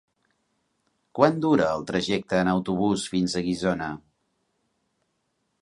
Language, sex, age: Catalan, male, 60-69